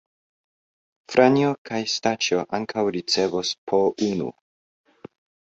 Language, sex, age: Esperanto, male, 19-29